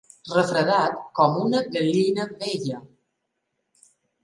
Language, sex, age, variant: Catalan, female, 40-49, Balear